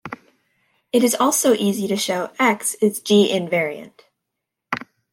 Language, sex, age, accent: English, female, under 19, Canadian English